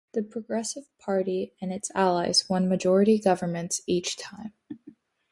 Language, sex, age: English, female, under 19